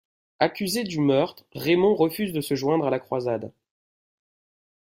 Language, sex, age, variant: French, male, 19-29, Français de métropole